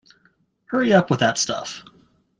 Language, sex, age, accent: English, male, 30-39, United States English